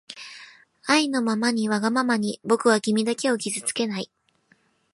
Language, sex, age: Japanese, female, 19-29